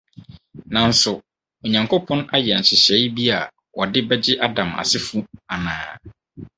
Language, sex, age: Akan, male, 30-39